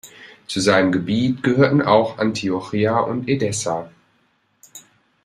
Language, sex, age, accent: German, male, 19-29, Deutschland Deutsch